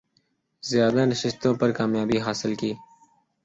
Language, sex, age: Urdu, male, 19-29